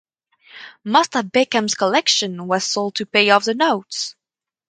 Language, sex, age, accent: English, female, under 19, England English